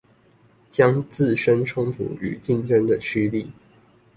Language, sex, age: Chinese, male, 19-29